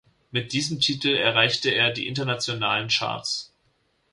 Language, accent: German, Deutschland Deutsch